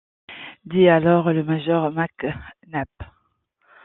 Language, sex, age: French, female, 40-49